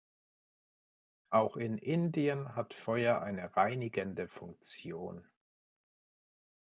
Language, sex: German, male